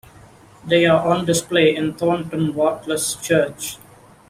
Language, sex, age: English, male, 19-29